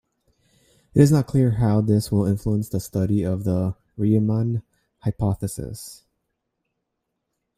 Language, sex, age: English, male, 30-39